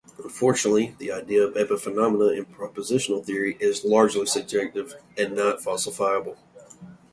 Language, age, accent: English, 19-29, United States English